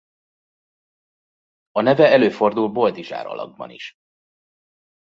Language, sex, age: Hungarian, male, 30-39